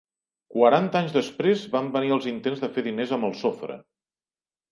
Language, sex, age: Catalan, male, 40-49